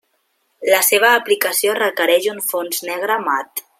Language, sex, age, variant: Catalan, female, 19-29, Central